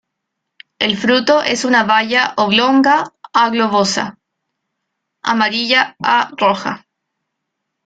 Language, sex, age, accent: Spanish, female, 19-29, Chileno: Chile, Cuyo